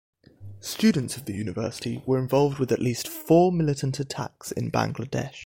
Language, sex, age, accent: English, male, 19-29, England English